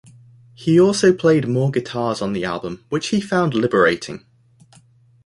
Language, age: English, 19-29